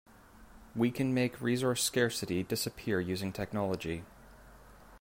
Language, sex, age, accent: English, male, 30-39, New Zealand English